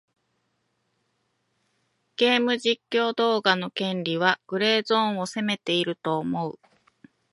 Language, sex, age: Japanese, female, 30-39